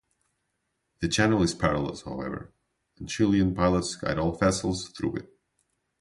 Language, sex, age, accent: English, male, 19-29, United States English